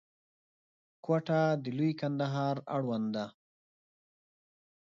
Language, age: Pashto, 30-39